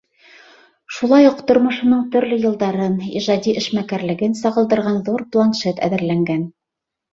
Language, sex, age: Bashkir, female, 30-39